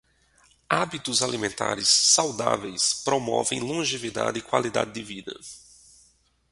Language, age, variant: Portuguese, 30-39, Portuguese (Brasil)